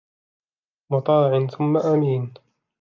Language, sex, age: Arabic, male, 19-29